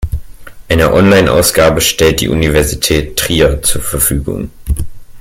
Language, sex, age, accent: German, male, under 19, Deutschland Deutsch